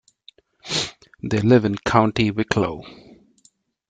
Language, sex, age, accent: English, male, 40-49, India and South Asia (India, Pakistan, Sri Lanka)